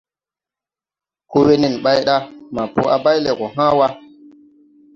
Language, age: Tupuri, 19-29